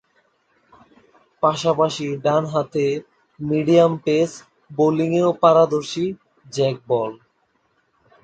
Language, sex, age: Bengali, male, 19-29